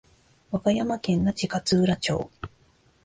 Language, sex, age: Japanese, female, 19-29